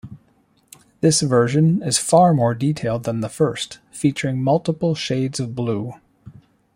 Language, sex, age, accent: English, male, 50-59, United States English